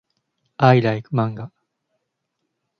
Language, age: Japanese, 19-29